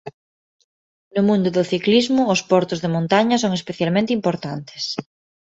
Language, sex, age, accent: Galician, female, 19-29, Neofalante